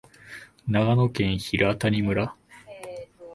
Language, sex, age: Japanese, male, 19-29